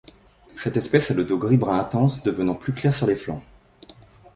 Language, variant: French, Français de métropole